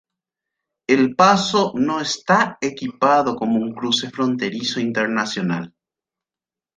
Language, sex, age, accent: Spanish, male, 40-49, Rioplatense: Argentina, Uruguay, este de Bolivia, Paraguay